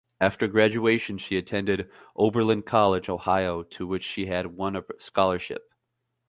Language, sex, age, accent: English, male, 19-29, United States English